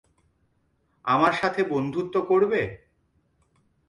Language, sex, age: Bengali, male, 30-39